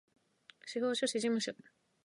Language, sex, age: Japanese, female, under 19